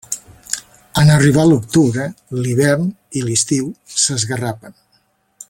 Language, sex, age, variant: Catalan, male, 50-59, Septentrional